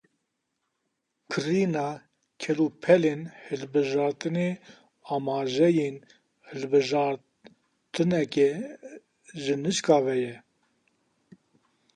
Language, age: Kurdish, 50-59